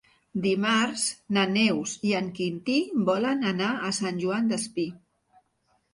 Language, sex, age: Catalan, female, 60-69